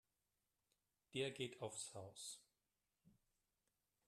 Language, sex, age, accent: German, male, 50-59, Deutschland Deutsch